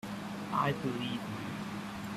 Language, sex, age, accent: English, male, 19-29, India and South Asia (India, Pakistan, Sri Lanka)